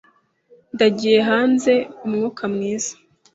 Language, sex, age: Kinyarwanda, female, 30-39